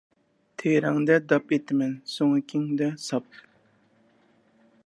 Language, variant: Uyghur, ئۇيغۇر تىلى